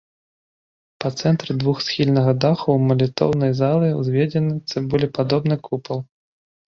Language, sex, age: Belarusian, male, 19-29